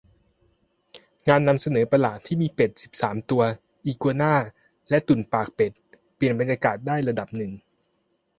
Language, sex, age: Thai, male, 30-39